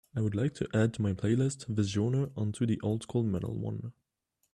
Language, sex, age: English, male, 19-29